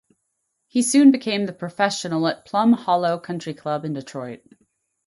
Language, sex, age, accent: English, female, 40-49, United States English